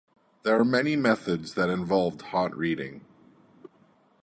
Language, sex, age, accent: English, male, 30-39, United States English